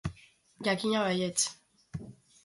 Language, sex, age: Basque, female, under 19